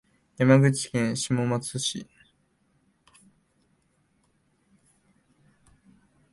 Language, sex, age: Japanese, male, 19-29